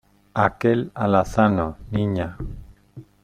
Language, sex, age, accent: Spanish, male, 60-69, España: Centro-Sur peninsular (Madrid, Toledo, Castilla-La Mancha)